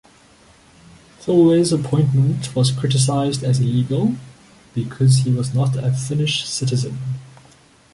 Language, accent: English, Southern African (South Africa, Zimbabwe, Namibia)